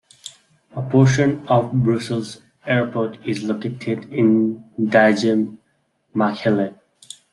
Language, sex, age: English, male, 19-29